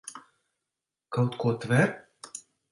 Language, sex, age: Latvian, male, 40-49